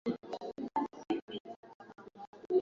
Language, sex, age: Swahili, male, 19-29